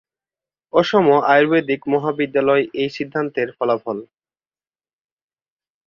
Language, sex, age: Bengali, male, 19-29